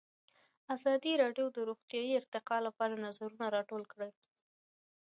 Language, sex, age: Pashto, female, under 19